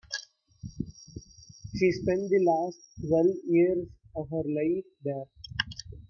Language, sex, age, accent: English, male, 19-29, India and South Asia (India, Pakistan, Sri Lanka)